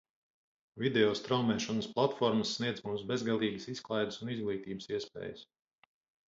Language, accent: Latvian, Vidus dialekts